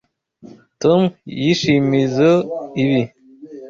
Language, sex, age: Kinyarwanda, male, 19-29